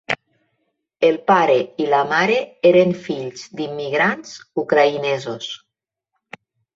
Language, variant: Catalan, Nord-Occidental